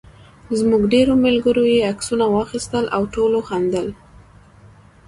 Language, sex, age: Pashto, female, 19-29